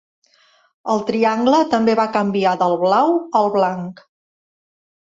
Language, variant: Catalan, Central